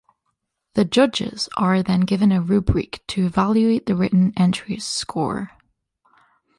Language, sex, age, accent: English, female, 19-29, United States English